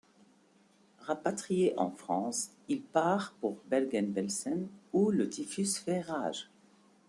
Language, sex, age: French, female, 50-59